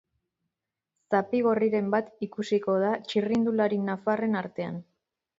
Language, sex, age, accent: Basque, female, 30-39, Erdialdekoa edo Nafarra (Gipuzkoa, Nafarroa)